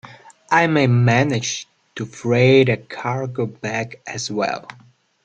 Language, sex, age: English, male, 19-29